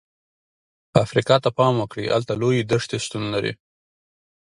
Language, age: Pashto, 19-29